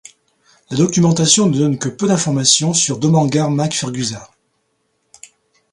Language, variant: French, Français de métropole